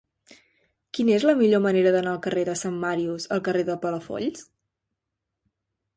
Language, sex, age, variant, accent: Catalan, female, 19-29, Central, septentrional